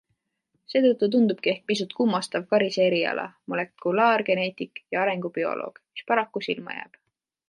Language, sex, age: Estonian, female, 19-29